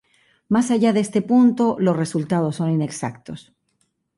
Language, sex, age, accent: Spanish, female, 60-69, Caribe: Cuba, Venezuela, Puerto Rico, República Dominicana, Panamá, Colombia caribeña, México caribeño, Costa del golfo de México